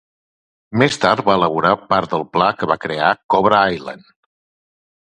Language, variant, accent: Catalan, Central, central